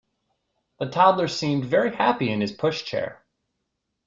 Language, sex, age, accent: English, male, 30-39, United States English